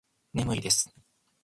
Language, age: Japanese, 19-29